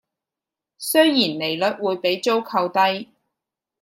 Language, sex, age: Cantonese, female, 19-29